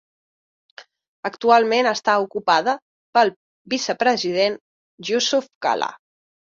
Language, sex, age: Catalan, female, 30-39